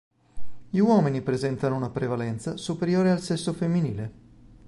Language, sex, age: Italian, male, 40-49